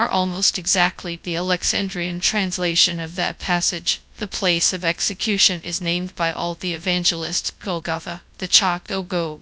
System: TTS, GradTTS